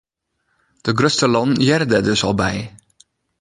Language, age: Western Frisian, 40-49